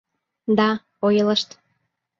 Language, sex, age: Mari, female, 19-29